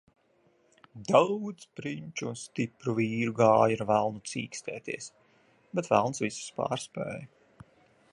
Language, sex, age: Latvian, male, 19-29